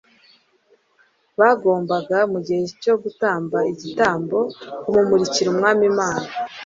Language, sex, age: Kinyarwanda, female, 30-39